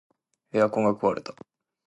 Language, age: Japanese, 19-29